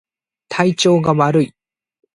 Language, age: Japanese, 19-29